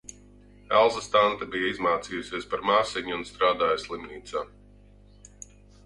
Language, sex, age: Latvian, male, 40-49